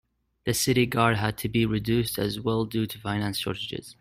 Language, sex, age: English, male, 19-29